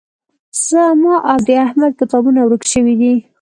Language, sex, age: Pashto, female, 19-29